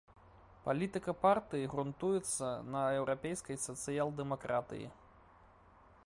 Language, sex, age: Belarusian, male, 19-29